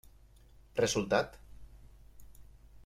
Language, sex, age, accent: Catalan, male, 30-39, valencià